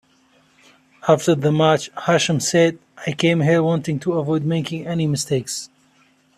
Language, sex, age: English, male, 30-39